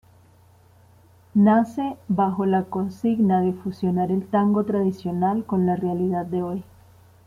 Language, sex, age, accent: Spanish, female, 40-49, Andino-Pacífico: Colombia, Perú, Ecuador, oeste de Bolivia y Venezuela andina